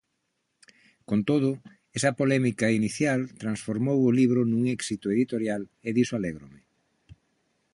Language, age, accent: Galician, 50-59, Normativo (estándar)